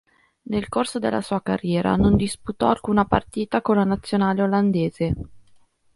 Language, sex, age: Italian, female, 30-39